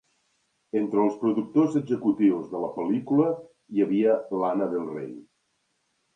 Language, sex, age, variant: Catalan, male, 40-49, Central